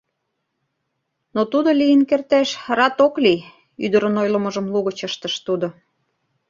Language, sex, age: Mari, female, 40-49